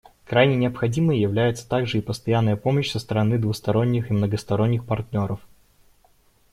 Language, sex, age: Russian, male, 19-29